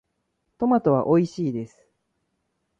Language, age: Japanese, 19-29